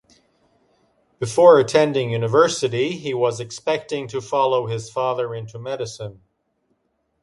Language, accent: English, United States English